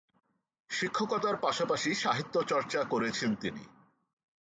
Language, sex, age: Bengali, male, 40-49